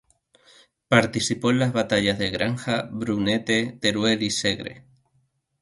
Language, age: Spanish, 19-29